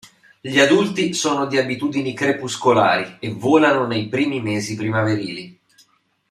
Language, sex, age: Italian, male, 30-39